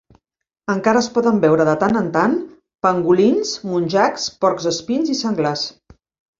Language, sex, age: Catalan, female, 50-59